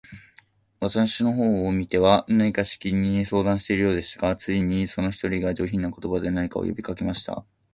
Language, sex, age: Japanese, male, 19-29